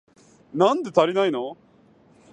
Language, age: Japanese, 19-29